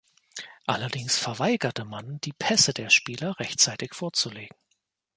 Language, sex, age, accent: German, male, 30-39, Deutschland Deutsch